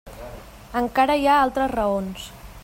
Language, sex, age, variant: Catalan, female, 19-29, Central